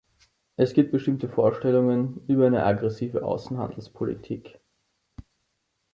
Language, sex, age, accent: German, male, 19-29, Österreichisches Deutsch